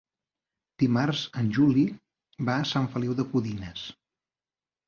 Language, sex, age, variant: Catalan, male, 40-49, Central